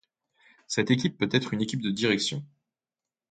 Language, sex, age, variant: French, male, 19-29, Français de métropole